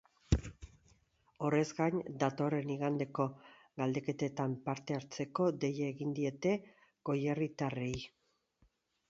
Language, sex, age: Basque, female, 50-59